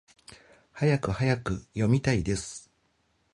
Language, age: Japanese, 50-59